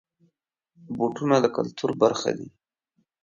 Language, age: Pashto, 19-29